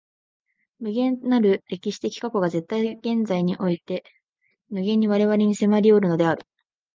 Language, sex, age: Japanese, female, under 19